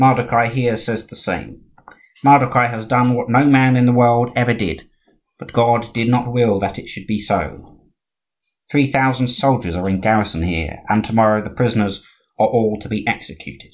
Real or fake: real